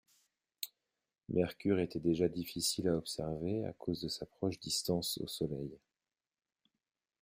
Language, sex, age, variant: French, male, 40-49, Français de métropole